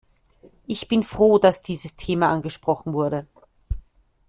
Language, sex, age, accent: German, female, 50-59, Österreichisches Deutsch